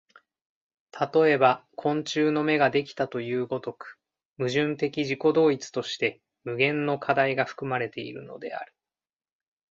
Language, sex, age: Japanese, male, 30-39